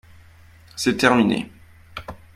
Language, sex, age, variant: French, male, 30-39, Français de métropole